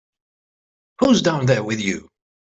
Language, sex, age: English, male, 30-39